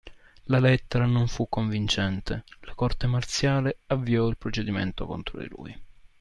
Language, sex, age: Italian, male, 19-29